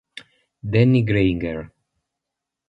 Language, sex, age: Italian, male, 19-29